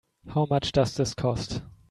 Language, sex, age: English, male, 19-29